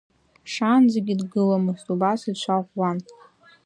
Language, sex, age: Abkhazian, female, under 19